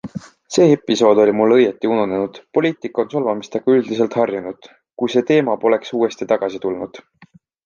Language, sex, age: Estonian, male, 19-29